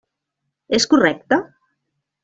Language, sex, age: Catalan, female, 50-59